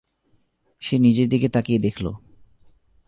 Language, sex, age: Bengali, male, 19-29